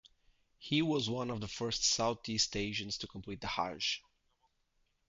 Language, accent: English, United States English